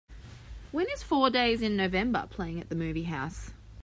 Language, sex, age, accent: English, female, 19-29, Australian English